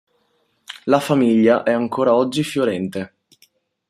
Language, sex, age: Italian, male, 30-39